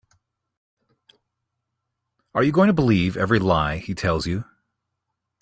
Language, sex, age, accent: English, male, 40-49, Canadian English